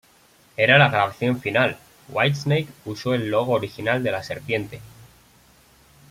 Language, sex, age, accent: Spanish, male, 19-29, España: Centro-Sur peninsular (Madrid, Toledo, Castilla-La Mancha)